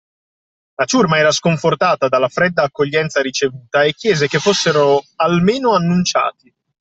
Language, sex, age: Italian, male, 30-39